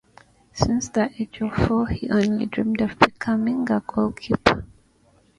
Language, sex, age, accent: English, female, 19-29, England English